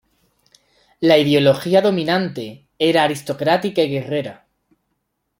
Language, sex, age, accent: Spanish, male, 30-39, España: Sur peninsular (Andalucia, Extremadura, Murcia)